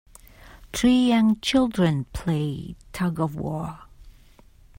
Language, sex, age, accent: English, female, 50-59, United States English